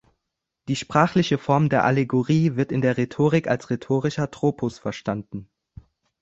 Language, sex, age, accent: German, male, under 19, Deutschland Deutsch